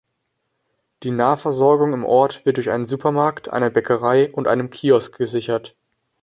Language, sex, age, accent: German, male, under 19, Deutschland Deutsch